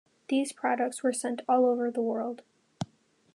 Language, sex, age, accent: English, female, under 19, United States English